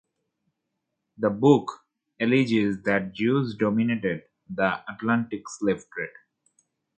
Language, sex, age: English, male, 30-39